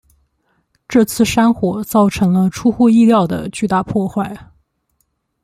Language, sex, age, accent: Chinese, female, 19-29, 出生地：江西省